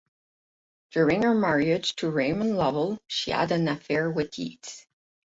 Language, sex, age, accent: English, female, 30-39, United States English; Canadian English